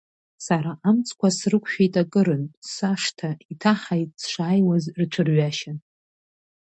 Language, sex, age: Abkhazian, female, 30-39